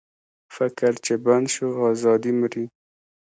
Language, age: Pashto, 19-29